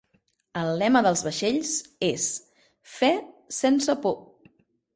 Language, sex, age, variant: Catalan, female, 19-29, Central